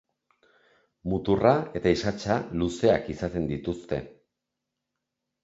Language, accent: Basque, Erdialdekoa edo Nafarra (Gipuzkoa, Nafarroa)